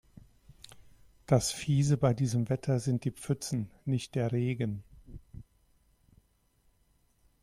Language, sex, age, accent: German, male, 50-59, Deutschland Deutsch